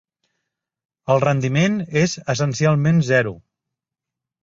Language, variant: Catalan, Central